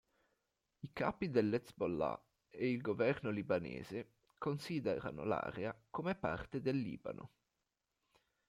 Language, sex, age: Italian, male, 19-29